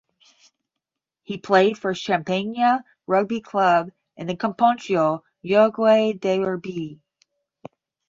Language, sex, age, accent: English, female, 40-49, United States English; Midwestern